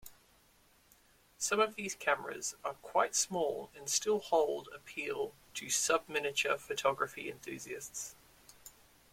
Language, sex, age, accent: English, male, 19-29, Australian English